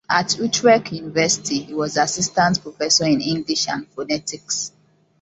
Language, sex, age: English, female, 19-29